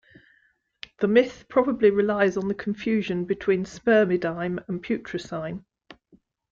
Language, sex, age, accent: English, female, 60-69, England English